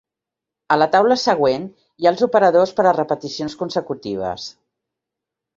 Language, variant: Catalan, Central